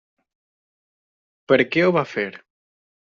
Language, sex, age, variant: Catalan, male, 19-29, Nord-Occidental